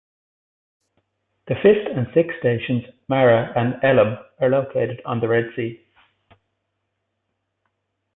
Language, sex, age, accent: English, male, 19-29, Irish English